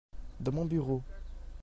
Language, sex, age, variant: French, male, under 19, Français de métropole